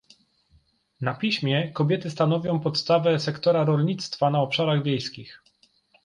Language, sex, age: Polish, male, 30-39